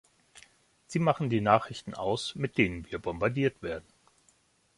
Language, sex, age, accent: German, male, 40-49, Deutschland Deutsch